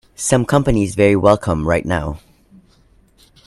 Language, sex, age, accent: English, male, 40-49, Filipino